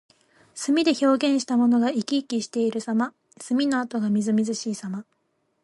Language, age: Japanese, 19-29